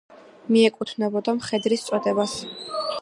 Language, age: Georgian, under 19